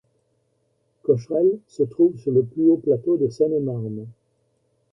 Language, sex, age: French, male, 70-79